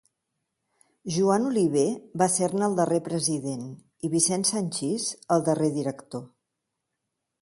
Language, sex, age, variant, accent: Catalan, female, 60-69, Central, balear; central